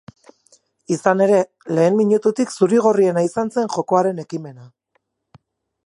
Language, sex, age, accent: Basque, female, 40-49, Erdialdekoa edo Nafarra (Gipuzkoa, Nafarroa)